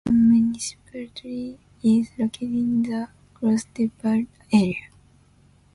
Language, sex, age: English, female, 19-29